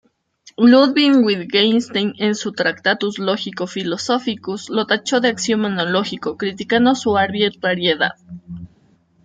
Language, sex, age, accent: Spanish, female, 30-39, América central